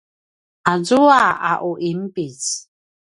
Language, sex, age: Paiwan, female, 50-59